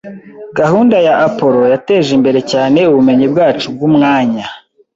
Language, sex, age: Kinyarwanda, male, 19-29